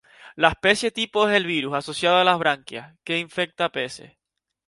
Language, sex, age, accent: Spanish, male, 19-29, España: Islas Canarias